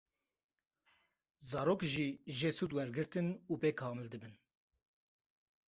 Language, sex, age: Kurdish, male, 19-29